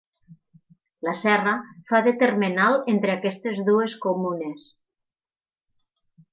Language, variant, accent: Catalan, Nord-Occidental, Tortosí